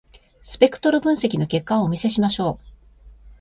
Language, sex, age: Japanese, female, 50-59